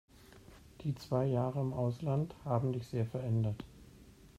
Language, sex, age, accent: German, male, 40-49, Deutschland Deutsch